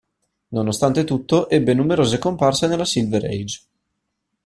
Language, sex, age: Italian, male, 19-29